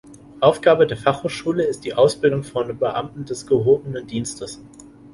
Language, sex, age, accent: German, male, 19-29, Deutschland Deutsch